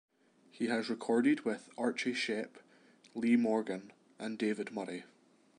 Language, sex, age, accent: English, male, 19-29, Scottish English